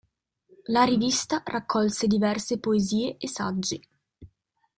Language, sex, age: Italian, female, 19-29